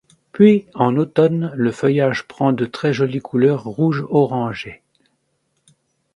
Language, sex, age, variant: French, male, 60-69, Français de métropole